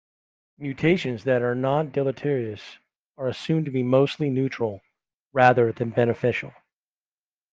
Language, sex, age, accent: English, male, 50-59, United States English